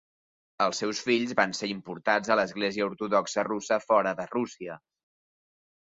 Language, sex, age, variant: Catalan, male, 19-29, Central